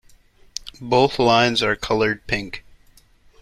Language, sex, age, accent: English, male, 19-29, United States English